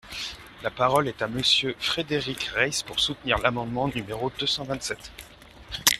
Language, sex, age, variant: French, male, 19-29, Français de métropole